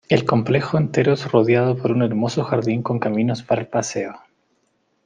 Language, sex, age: Spanish, male, 40-49